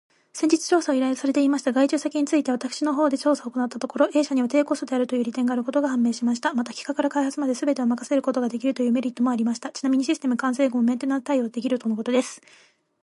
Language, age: Japanese, 19-29